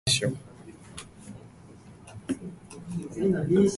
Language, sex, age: Japanese, male, 19-29